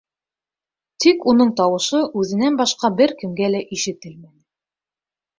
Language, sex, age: Bashkir, female, 19-29